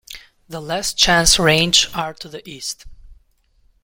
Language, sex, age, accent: English, male, 19-29, United States English